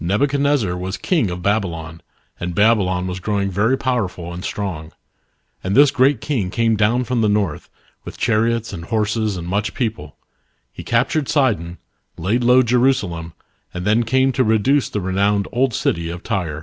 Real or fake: real